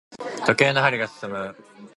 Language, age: Japanese, 19-29